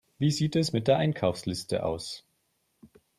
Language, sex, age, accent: German, male, 40-49, Deutschland Deutsch